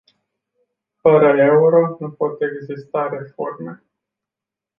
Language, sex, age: Romanian, male, 40-49